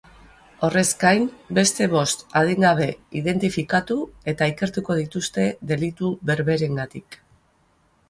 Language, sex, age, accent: Basque, female, 50-59, Mendebalekoa (Araba, Bizkaia, Gipuzkoako mendebaleko herri batzuk)